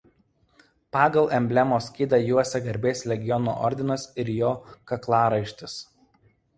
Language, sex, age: Lithuanian, male, 19-29